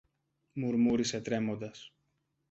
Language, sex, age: Greek, male, 19-29